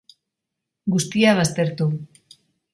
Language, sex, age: Basque, female, 40-49